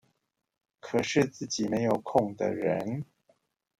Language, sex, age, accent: Chinese, male, 40-49, 出生地：臺中市